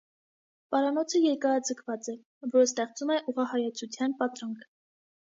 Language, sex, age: Armenian, female, 19-29